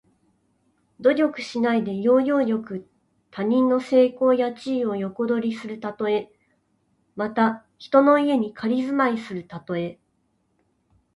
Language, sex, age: Japanese, female, 30-39